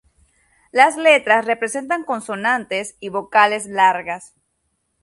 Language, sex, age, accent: Spanish, female, 19-29, América central; Caribe: Cuba, Venezuela, Puerto Rico, República Dominicana, Panamá, Colombia caribeña, México caribeño, Costa del golfo de México